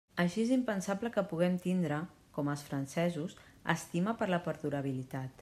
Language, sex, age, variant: Catalan, female, 40-49, Central